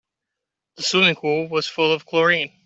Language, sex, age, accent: English, male, 30-39, United States English